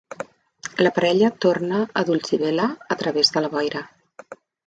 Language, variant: Catalan, Central